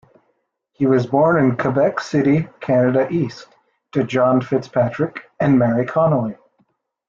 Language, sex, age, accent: English, male, under 19, United States English